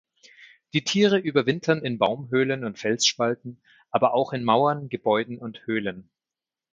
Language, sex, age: German, male, 40-49